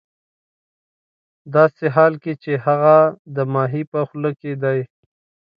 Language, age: Pashto, 19-29